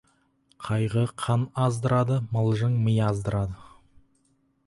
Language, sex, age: Kazakh, male, 19-29